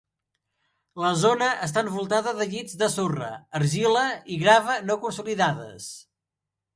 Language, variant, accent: Catalan, Central, central